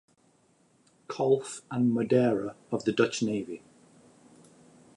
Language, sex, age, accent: English, male, 40-49, England English